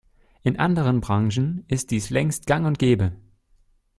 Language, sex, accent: German, male, Deutschland Deutsch